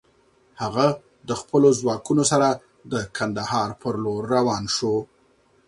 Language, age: Pashto, 40-49